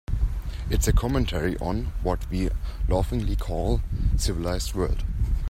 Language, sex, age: English, male, 30-39